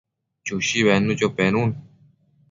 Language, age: Matsés, under 19